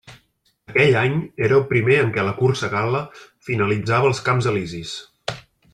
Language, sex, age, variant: Catalan, male, 30-39, Central